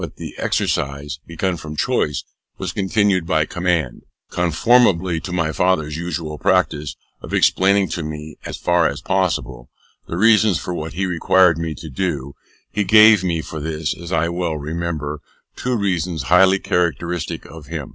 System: none